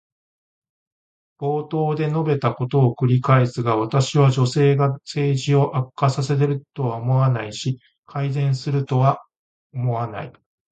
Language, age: Japanese, 40-49